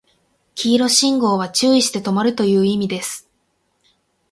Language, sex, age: Japanese, female, 19-29